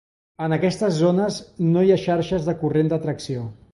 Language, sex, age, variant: Catalan, male, 50-59, Central